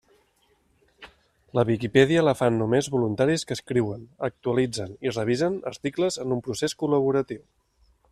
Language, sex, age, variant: Catalan, male, 30-39, Nord-Occidental